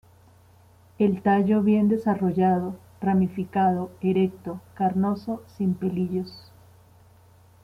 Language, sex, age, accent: Spanish, female, 40-49, Andino-Pacífico: Colombia, Perú, Ecuador, oeste de Bolivia y Venezuela andina